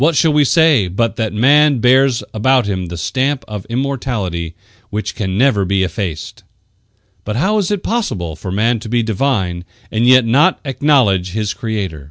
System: none